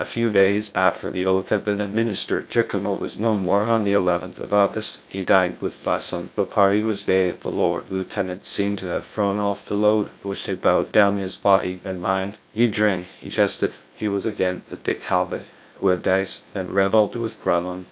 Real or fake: fake